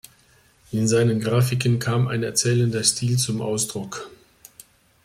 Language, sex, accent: German, male, Deutschland Deutsch